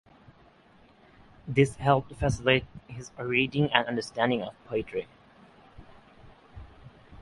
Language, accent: English, United States English; Australian English